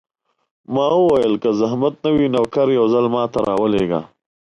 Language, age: Pashto, 19-29